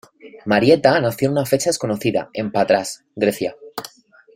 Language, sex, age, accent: Spanish, male, 19-29, España: Centro-Sur peninsular (Madrid, Toledo, Castilla-La Mancha)